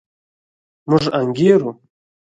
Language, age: Pashto, 19-29